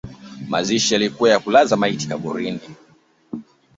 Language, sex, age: Swahili, male, 19-29